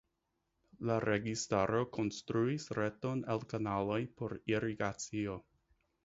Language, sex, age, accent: Esperanto, male, 19-29, Internacia